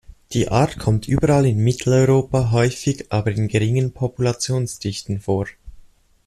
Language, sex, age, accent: German, male, under 19, Schweizerdeutsch